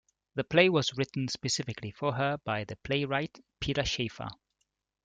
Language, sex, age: English, male, 30-39